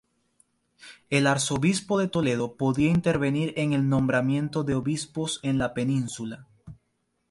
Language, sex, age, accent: Spanish, male, 19-29, Caribe: Cuba, Venezuela, Puerto Rico, República Dominicana, Panamá, Colombia caribeña, México caribeño, Costa del golfo de México